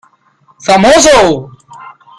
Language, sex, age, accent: Spanish, male, under 19, Andino-Pacífico: Colombia, Perú, Ecuador, oeste de Bolivia y Venezuela andina